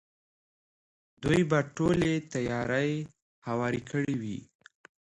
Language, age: Pashto, 19-29